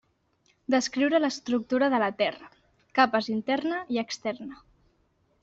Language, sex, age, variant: Catalan, female, under 19, Central